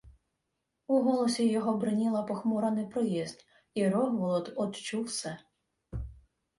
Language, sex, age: Ukrainian, female, 30-39